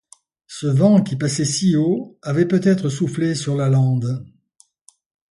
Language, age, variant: French, 70-79, Français de métropole